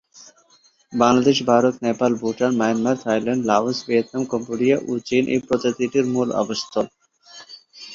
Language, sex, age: Bengali, male, 19-29